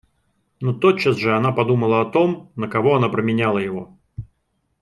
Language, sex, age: Russian, male, 30-39